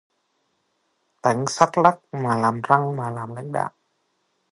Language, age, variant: Vietnamese, 19-29, Hà Nội